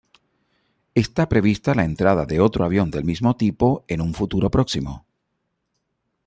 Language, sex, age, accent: Spanish, male, 50-59, América central